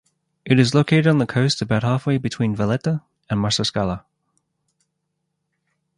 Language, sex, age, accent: English, male, 30-39, Australian English